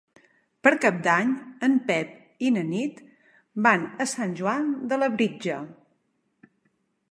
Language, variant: Catalan, Central